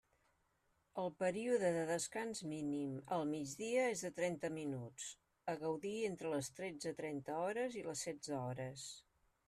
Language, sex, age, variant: Catalan, female, 60-69, Central